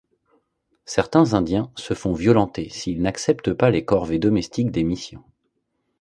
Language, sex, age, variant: French, male, 40-49, Français de métropole